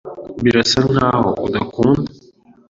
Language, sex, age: Kinyarwanda, male, 19-29